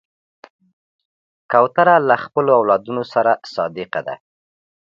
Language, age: Pashto, 30-39